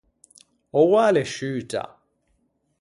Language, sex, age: Ligurian, male, 30-39